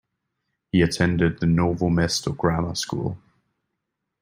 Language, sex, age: English, male, 19-29